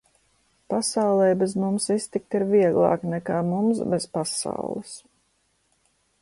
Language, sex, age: Latvian, female, 50-59